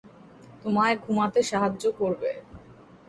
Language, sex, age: Bengali, female, 30-39